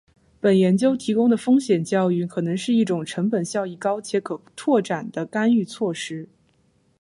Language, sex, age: Chinese, female, 19-29